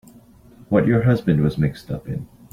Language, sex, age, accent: English, male, 19-29, Canadian English